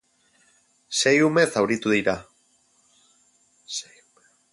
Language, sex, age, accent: Basque, male, 30-39, Erdialdekoa edo Nafarra (Gipuzkoa, Nafarroa)